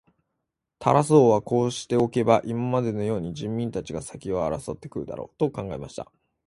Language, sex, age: Japanese, male, 19-29